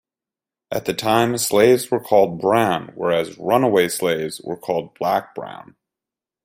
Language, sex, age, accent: English, male, 30-39, United States English